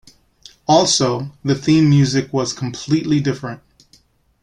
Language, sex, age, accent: English, male, 40-49, United States English